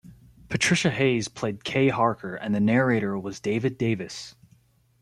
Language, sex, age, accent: English, male, 19-29, United States English